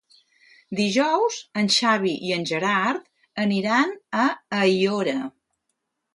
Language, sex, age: Catalan, female, 60-69